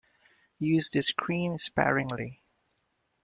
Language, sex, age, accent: English, male, 19-29, Filipino